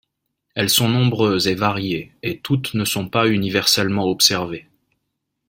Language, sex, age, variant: French, male, 30-39, Français de métropole